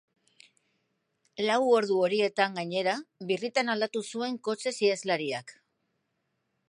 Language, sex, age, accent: Basque, female, 50-59, Mendebalekoa (Araba, Bizkaia, Gipuzkoako mendebaleko herri batzuk)